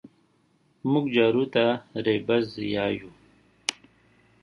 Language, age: Pashto, 30-39